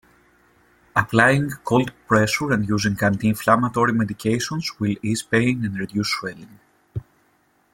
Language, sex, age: English, male, 30-39